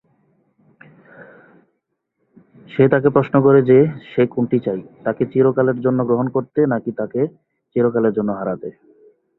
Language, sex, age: Bengali, male, 30-39